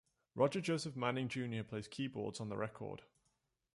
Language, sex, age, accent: English, male, 19-29, England English